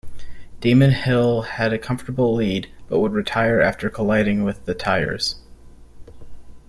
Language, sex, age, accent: English, male, 19-29, United States English